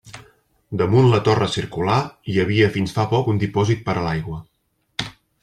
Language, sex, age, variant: Catalan, male, 30-39, Central